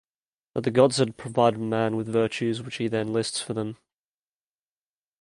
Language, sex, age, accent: English, male, 19-29, Australian English